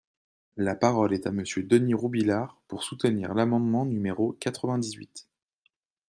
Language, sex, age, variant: French, male, 19-29, Français de métropole